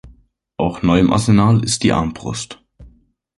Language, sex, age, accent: German, male, 19-29, Deutschland Deutsch